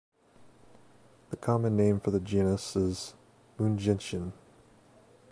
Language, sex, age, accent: English, male, 19-29, United States English